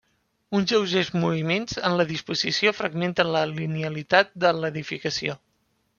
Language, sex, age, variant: Catalan, male, 19-29, Central